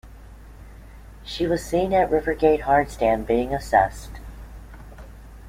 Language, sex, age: English, female, 50-59